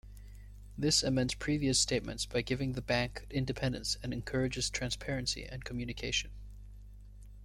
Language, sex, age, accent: English, male, 19-29, United States English